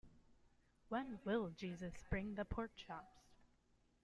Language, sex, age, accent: English, female, 19-29, United States English